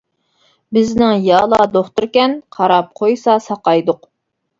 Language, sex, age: Uyghur, female, 19-29